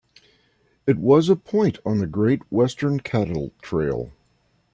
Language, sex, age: English, male, 70-79